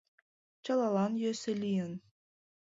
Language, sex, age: Mari, female, 19-29